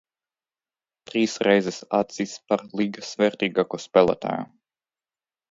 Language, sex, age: Latvian, male, 19-29